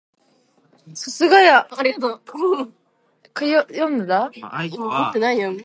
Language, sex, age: English, female, under 19